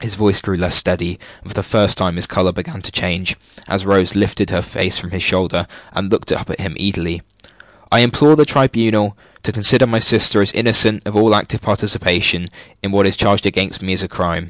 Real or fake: real